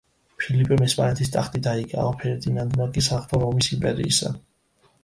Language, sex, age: Georgian, male, 19-29